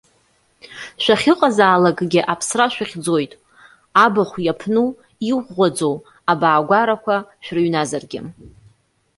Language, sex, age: Abkhazian, female, 30-39